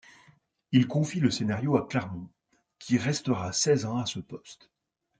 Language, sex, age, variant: French, male, 50-59, Français de métropole